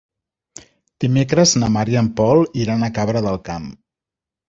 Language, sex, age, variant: Catalan, male, 40-49, Central